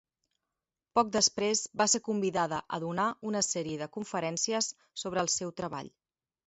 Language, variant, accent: Catalan, Central, central